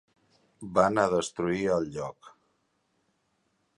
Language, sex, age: Catalan, male, 50-59